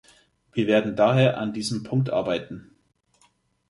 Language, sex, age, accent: German, male, 30-39, Deutschland Deutsch